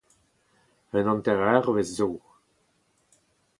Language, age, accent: Breton, 70-79, Leoneg